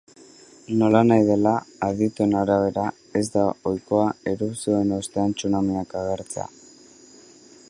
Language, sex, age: Basque, male, 19-29